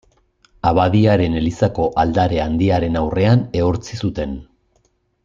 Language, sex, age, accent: Basque, male, 40-49, Erdialdekoa edo Nafarra (Gipuzkoa, Nafarroa)